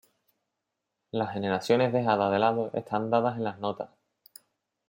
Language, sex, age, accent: Spanish, male, 19-29, España: Sur peninsular (Andalucia, Extremadura, Murcia)